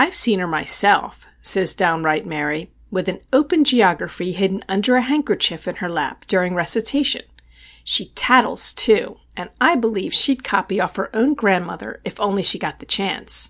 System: none